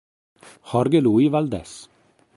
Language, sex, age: Italian, male, 40-49